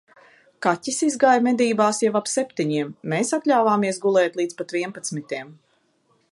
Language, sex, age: Latvian, female, 40-49